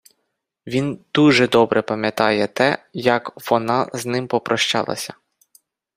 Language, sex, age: Ukrainian, male, 30-39